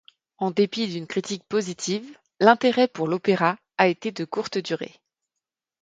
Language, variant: French, Français de métropole